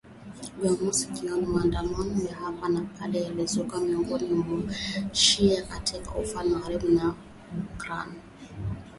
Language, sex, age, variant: Swahili, female, 19-29, Kiswahili Sanifu (EA)